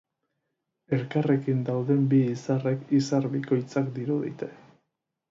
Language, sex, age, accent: Basque, male, 50-59, Erdialdekoa edo Nafarra (Gipuzkoa, Nafarroa)